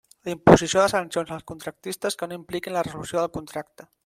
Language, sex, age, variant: Catalan, male, 30-39, Central